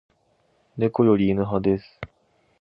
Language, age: Japanese, 19-29